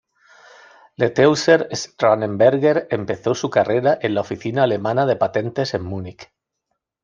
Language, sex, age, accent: Spanish, male, 40-49, España: Sur peninsular (Andalucia, Extremadura, Murcia)